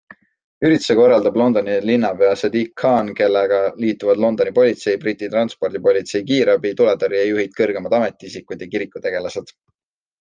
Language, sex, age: Estonian, male, 19-29